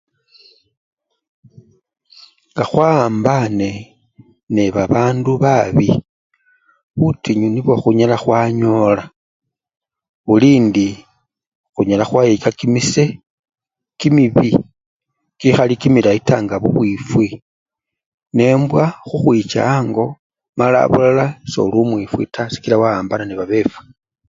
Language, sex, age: Luyia, male, 40-49